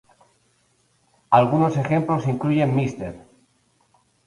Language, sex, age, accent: Spanish, male, 30-39, España: Norte peninsular (Asturias, Castilla y León, Cantabria, País Vasco, Navarra, Aragón, La Rioja, Guadalajara, Cuenca)